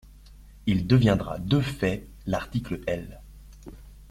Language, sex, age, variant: French, male, 30-39, Français de métropole